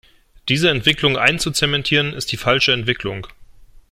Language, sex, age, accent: German, male, 19-29, Deutschland Deutsch